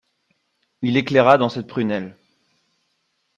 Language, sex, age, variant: French, male, 19-29, Français de métropole